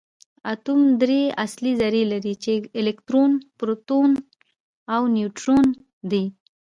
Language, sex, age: Pashto, female, 19-29